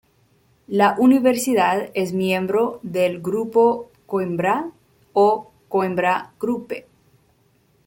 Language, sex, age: Spanish, female, 19-29